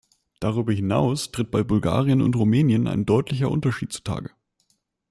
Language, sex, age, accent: German, male, 19-29, Deutschland Deutsch